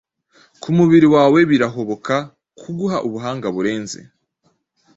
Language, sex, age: Kinyarwanda, male, 19-29